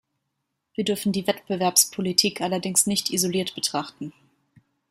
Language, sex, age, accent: German, female, 30-39, Deutschland Deutsch